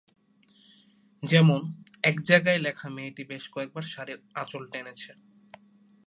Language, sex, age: Bengali, male, 19-29